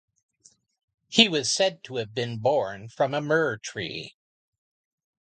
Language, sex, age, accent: English, male, 60-69, United States English